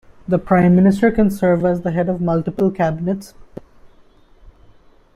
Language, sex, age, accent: English, male, 19-29, India and South Asia (India, Pakistan, Sri Lanka)